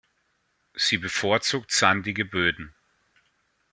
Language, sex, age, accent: German, male, 40-49, Deutschland Deutsch